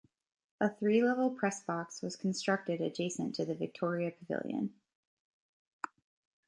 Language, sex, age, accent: English, female, 30-39, United States English